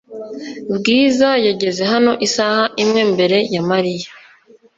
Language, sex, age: Kinyarwanda, female, 19-29